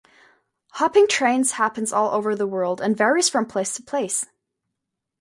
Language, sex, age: English, female, under 19